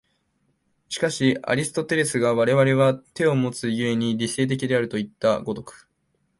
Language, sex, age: Japanese, male, 19-29